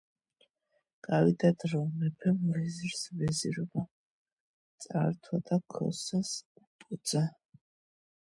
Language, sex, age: Georgian, female, 30-39